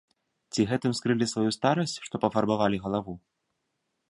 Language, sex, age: Belarusian, male, 19-29